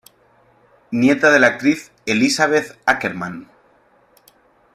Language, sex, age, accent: Spanish, male, 30-39, España: Centro-Sur peninsular (Madrid, Toledo, Castilla-La Mancha)